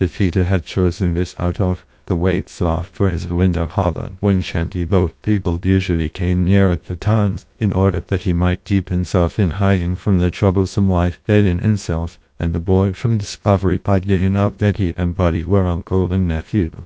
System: TTS, GlowTTS